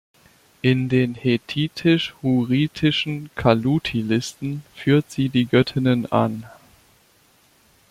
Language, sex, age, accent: German, male, 19-29, Deutschland Deutsch